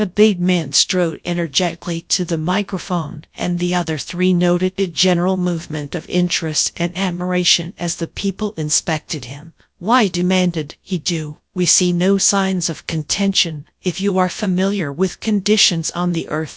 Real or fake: fake